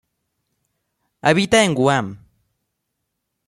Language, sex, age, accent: Spanish, male, under 19, México